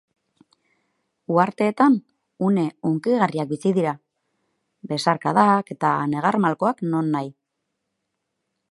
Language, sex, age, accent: Basque, female, 30-39, Erdialdekoa edo Nafarra (Gipuzkoa, Nafarroa)